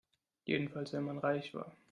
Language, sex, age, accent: German, male, 19-29, Deutschland Deutsch